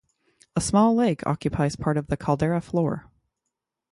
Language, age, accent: English, 30-39, United States English